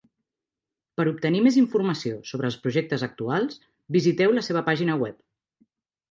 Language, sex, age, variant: Catalan, female, 40-49, Central